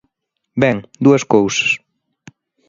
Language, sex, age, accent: Galician, male, 30-39, Normativo (estándar)